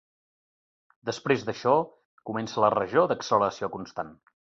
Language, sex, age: Catalan, male, 40-49